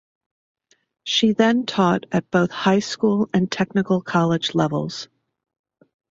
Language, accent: English, United States English